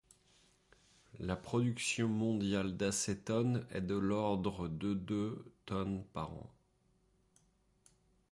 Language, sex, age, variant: French, male, 30-39, Français de métropole